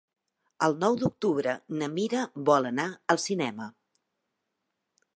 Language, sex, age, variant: Catalan, female, 40-49, Central